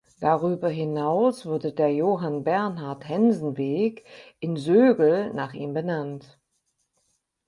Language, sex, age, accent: German, female, 50-59, Deutschland Deutsch